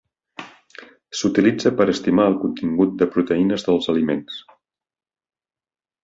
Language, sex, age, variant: Catalan, male, 30-39, Nord-Occidental